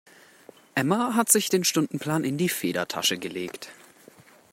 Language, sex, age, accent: German, male, under 19, Deutschland Deutsch